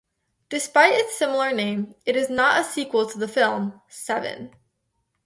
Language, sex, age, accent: English, female, under 19, United States English